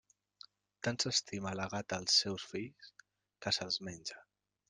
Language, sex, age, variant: Catalan, male, 30-39, Central